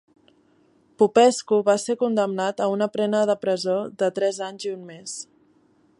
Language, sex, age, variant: Catalan, female, 19-29, Central